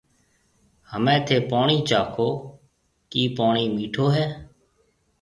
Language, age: Marwari (Pakistan), 30-39